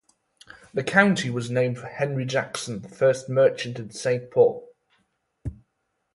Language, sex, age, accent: English, male, 19-29, England English